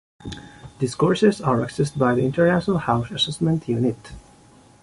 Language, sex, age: English, male, 19-29